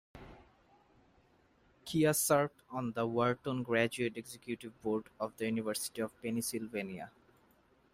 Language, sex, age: English, male, 19-29